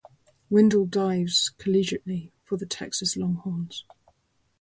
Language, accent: English, England English